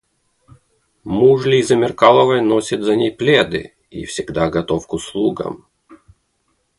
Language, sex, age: Russian, male, 30-39